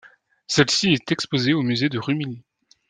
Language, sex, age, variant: French, male, 19-29, Français de métropole